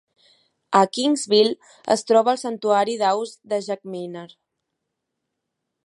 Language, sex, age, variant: Catalan, female, 19-29, Central